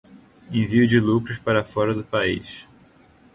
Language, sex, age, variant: Portuguese, male, 19-29, Portuguese (Brasil)